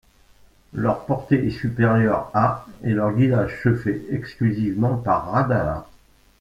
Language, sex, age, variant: French, male, 60-69, Français de métropole